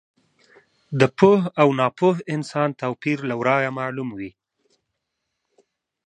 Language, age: Pashto, 19-29